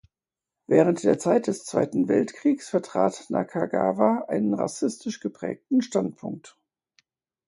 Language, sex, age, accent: German, female, 50-59, Deutschland Deutsch